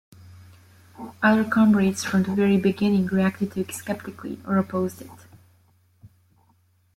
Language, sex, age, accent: English, female, 19-29, United States English